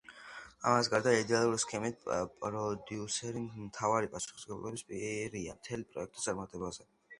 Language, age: Georgian, under 19